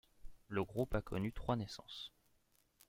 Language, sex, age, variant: French, male, 19-29, Français de métropole